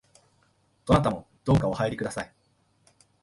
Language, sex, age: Japanese, male, 19-29